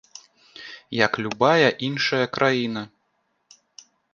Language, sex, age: Belarusian, male, 30-39